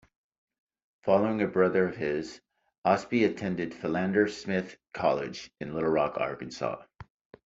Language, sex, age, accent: English, male, 50-59, United States English